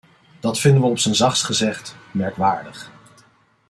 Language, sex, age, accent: Dutch, male, 40-49, Nederlands Nederlands